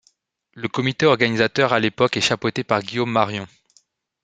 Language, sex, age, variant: French, male, 19-29, Français de métropole